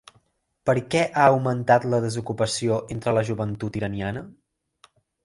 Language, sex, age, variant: Catalan, male, 19-29, Central